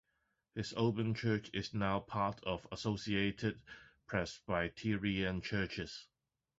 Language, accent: English, Hong Kong English